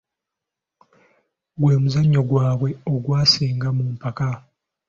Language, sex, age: Ganda, male, 19-29